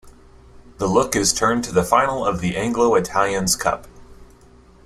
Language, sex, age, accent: English, male, 30-39, United States English